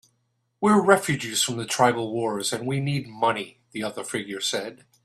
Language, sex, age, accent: English, male, 50-59, United States English